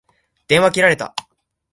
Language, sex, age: Japanese, male, 19-29